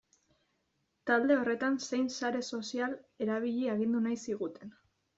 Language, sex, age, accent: Basque, female, 19-29, Mendebalekoa (Araba, Bizkaia, Gipuzkoako mendebaleko herri batzuk)